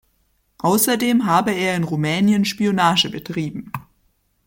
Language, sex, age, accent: German, male, 19-29, Deutschland Deutsch